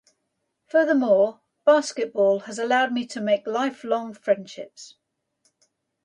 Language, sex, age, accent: English, female, 60-69, England English